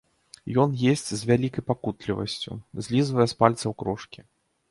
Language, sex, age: Belarusian, male, 30-39